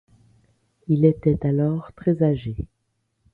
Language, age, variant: French, 30-39, Français de métropole